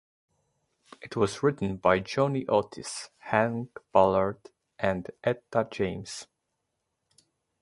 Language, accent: English, United States English